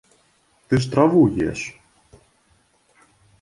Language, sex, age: Belarusian, male, 30-39